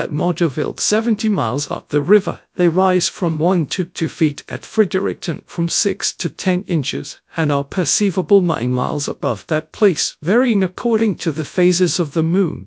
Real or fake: fake